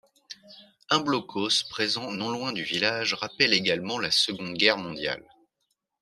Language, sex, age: French, male, 40-49